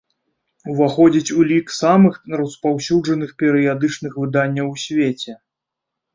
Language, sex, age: Belarusian, male, 40-49